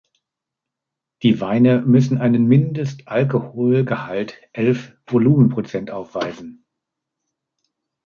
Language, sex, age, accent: German, male, 40-49, Deutschland Deutsch